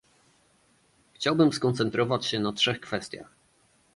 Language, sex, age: Polish, male, 30-39